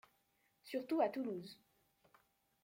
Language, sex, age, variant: French, female, under 19, Français de métropole